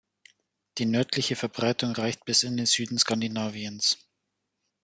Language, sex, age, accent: German, male, 19-29, Deutschland Deutsch